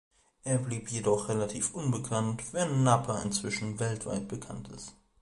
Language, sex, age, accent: German, male, 19-29, Deutschland Deutsch